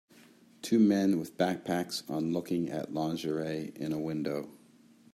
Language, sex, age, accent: English, male, 50-59, United States English